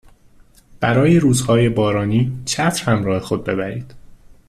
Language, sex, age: Persian, male, 19-29